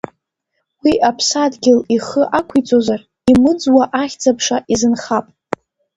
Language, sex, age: Abkhazian, female, under 19